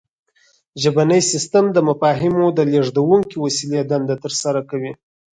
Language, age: Pashto, 19-29